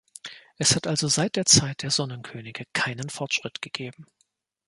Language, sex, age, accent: German, male, 30-39, Deutschland Deutsch